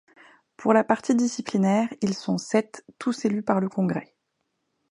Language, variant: French, Français de métropole